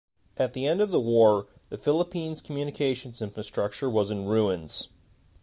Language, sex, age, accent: English, male, 30-39, United States English